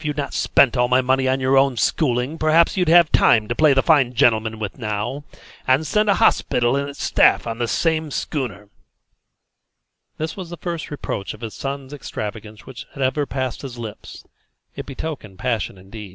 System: none